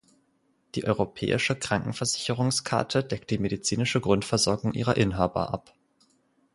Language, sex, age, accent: German, male, 19-29, Deutschland Deutsch